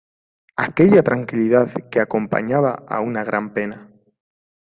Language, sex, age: Spanish, male, 19-29